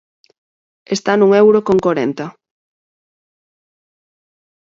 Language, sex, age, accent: Galician, female, 30-39, Normativo (estándar)